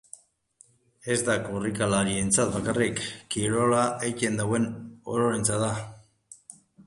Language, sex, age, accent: Basque, male, 50-59, Mendebalekoa (Araba, Bizkaia, Gipuzkoako mendebaleko herri batzuk)